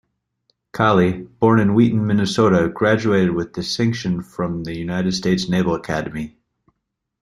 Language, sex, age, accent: English, male, 30-39, United States English